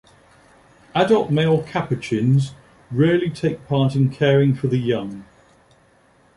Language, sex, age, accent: English, male, 50-59, England English